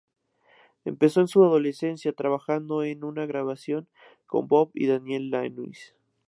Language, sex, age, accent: Spanish, male, 19-29, México